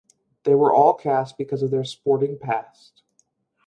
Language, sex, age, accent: English, male, 19-29, United States English